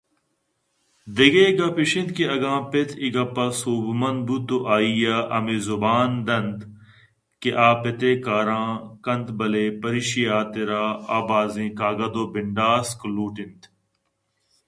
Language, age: Eastern Balochi, 30-39